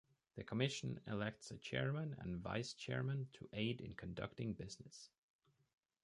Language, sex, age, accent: English, male, 30-39, United States English